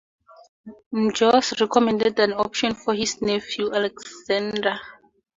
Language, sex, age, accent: English, female, 19-29, Southern African (South Africa, Zimbabwe, Namibia)